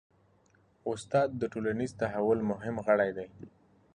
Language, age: Pashto, 30-39